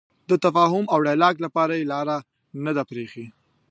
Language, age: Pashto, 19-29